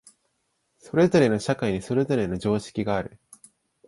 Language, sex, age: Japanese, male, 19-29